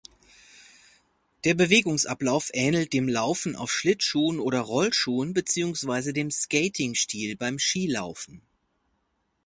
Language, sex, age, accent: German, male, 40-49, Deutschland Deutsch